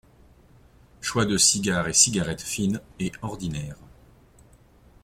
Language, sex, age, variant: French, male, 40-49, Français de métropole